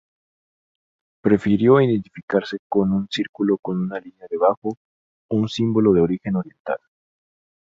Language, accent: Spanish, México